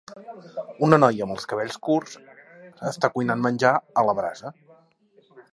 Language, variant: Catalan, Nord-Occidental